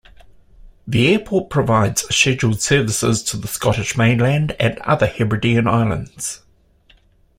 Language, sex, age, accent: English, male, 50-59, New Zealand English